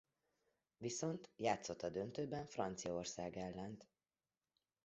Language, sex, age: Hungarian, female, 40-49